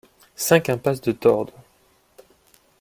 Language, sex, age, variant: French, male, 19-29, Français de métropole